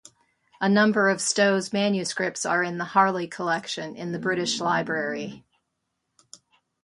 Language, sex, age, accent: English, female, 60-69, United States English